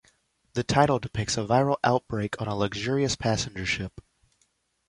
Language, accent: English, United States English